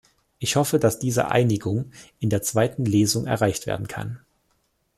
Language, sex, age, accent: German, male, 30-39, Deutschland Deutsch